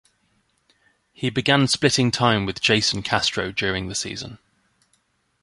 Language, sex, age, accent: English, male, 19-29, England English